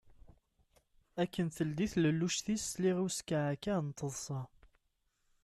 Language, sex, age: Kabyle, male, 30-39